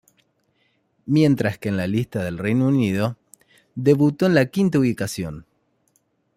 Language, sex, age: Spanish, male, 30-39